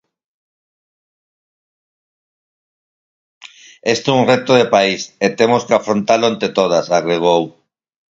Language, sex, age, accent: Galician, male, 40-49, Normativo (estándar)